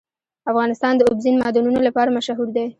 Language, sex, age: Pashto, female, 19-29